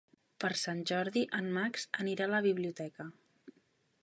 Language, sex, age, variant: Catalan, female, 19-29, Central